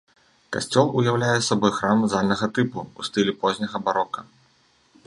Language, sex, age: Belarusian, male, 30-39